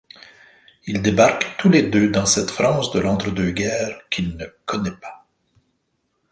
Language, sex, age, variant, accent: French, male, 50-59, Français d'Amérique du Nord, Français du Canada